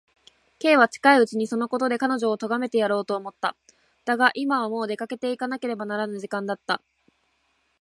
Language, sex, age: Japanese, female, 19-29